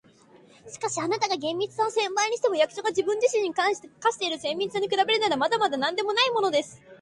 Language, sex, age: Japanese, female, 19-29